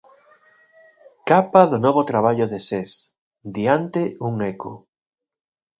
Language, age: Galician, 40-49